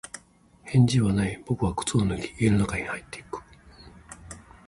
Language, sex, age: Japanese, male, 50-59